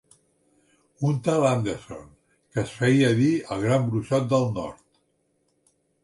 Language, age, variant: Catalan, 60-69, Central